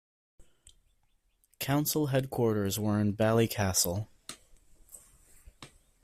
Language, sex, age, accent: English, male, 30-39, United States English